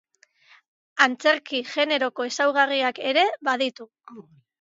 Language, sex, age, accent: Basque, female, 40-49, Mendebalekoa (Araba, Bizkaia, Gipuzkoako mendebaleko herri batzuk)